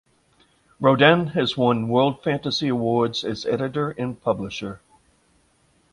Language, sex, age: English, male, 60-69